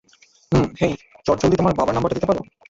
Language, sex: Bengali, male